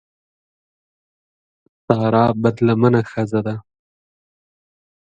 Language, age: Pashto, 19-29